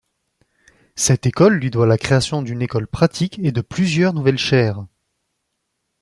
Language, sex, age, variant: French, male, 19-29, Français de métropole